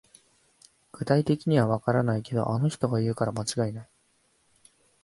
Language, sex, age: Japanese, male, 19-29